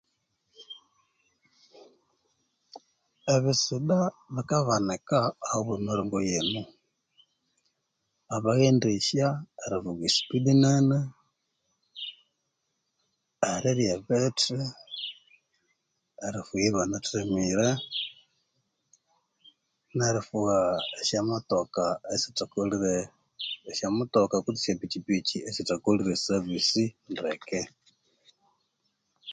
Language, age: Konzo, 40-49